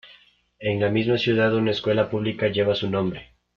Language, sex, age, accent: Spanish, male, under 19, Andino-Pacífico: Colombia, Perú, Ecuador, oeste de Bolivia y Venezuela andina